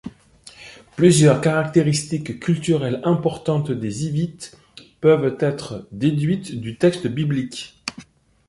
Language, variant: French, Français de métropole